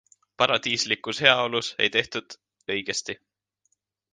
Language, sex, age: Estonian, male, 19-29